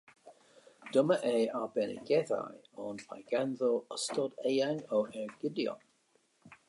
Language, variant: Welsh, North-Eastern Welsh